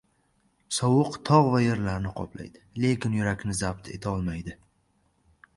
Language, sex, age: Uzbek, male, 19-29